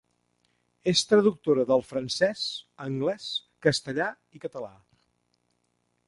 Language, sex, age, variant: Catalan, male, 50-59, Central